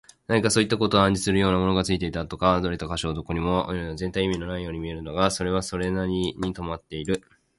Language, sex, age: Japanese, male, 19-29